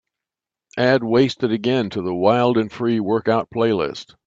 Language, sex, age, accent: English, male, 70-79, United States English